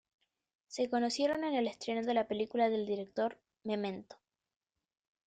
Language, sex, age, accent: Spanish, female, under 19, Chileno: Chile, Cuyo